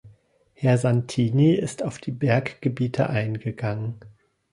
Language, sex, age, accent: German, male, 40-49, Deutschland Deutsch